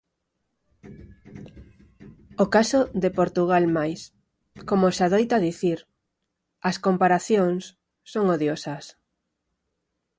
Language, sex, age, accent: Galician, female, 40-49, Normativo (estándar)